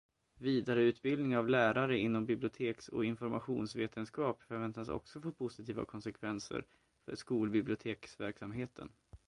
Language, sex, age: Swedish, male, 19-29